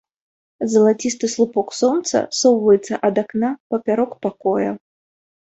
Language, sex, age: Belarusian, female, 30-39